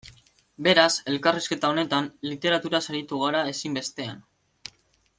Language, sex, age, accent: Basque, male, 19-29, Mendebalekoa (Araba, Bizkaia, Gipuzkoako mendebaleko herri batzuk)